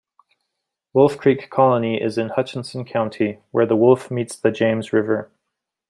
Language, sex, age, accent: English, male, 30-39, United States English